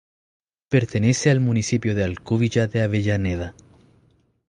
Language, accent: Spanish, Chileno: Chile, Cuyo